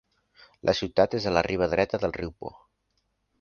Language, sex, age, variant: Catalan, male, under 19, Central